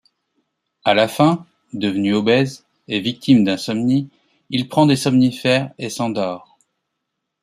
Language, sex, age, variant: French, male, 40-49, Français de métropole